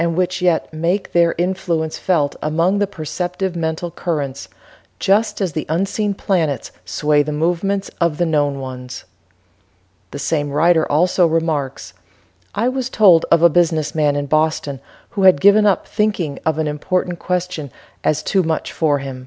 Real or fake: real